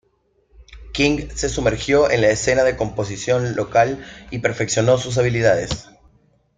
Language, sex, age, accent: Spanish, male, 30-39, Andino-Pacífico: Colombia, Perú, Ecuador, oeste de Bolivia y Venezuela andina